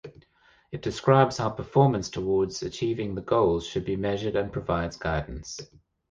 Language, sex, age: English, male, 50-59